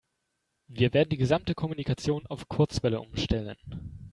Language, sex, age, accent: German, male, 19-29, Deutschland Deutsch